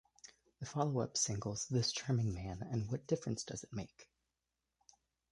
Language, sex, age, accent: English, male, 19-29, United States English